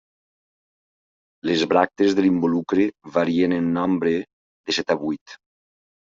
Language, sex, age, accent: Catalan, male, 40-49, valencià